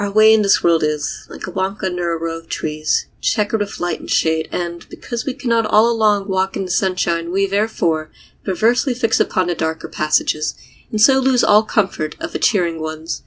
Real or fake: real